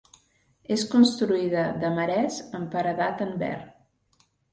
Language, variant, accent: Catalan, Central, central